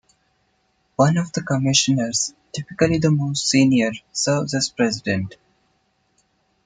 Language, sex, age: English, male, under 19